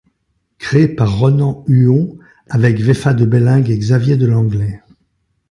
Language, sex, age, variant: French, male, 70-79, Français de métropole